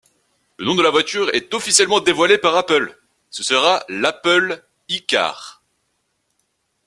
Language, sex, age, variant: French, male, 19-29, Français de métropole